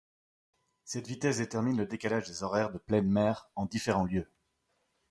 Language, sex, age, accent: French, male, 30-39, Français de Belgique